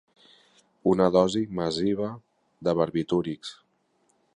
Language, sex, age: Catalan, male, 40-49